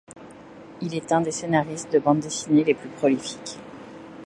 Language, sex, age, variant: French, female, 30-39, Français de métropole